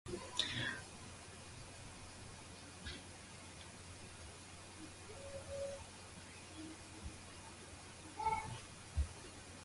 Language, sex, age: English, female, 30-39